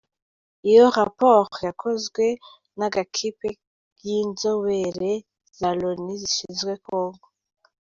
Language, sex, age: Kinyarwanda, female, under 19